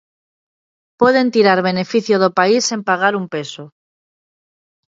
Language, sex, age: Galician, female, 30-39